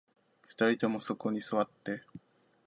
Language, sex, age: Japanese, male, 19-29